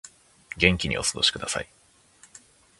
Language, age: Japanese, 19-29